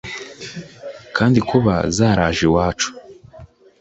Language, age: Kinyarwanda, 19-29